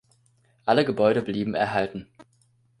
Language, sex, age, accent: German, male, 19-29, Deutschland Deutsch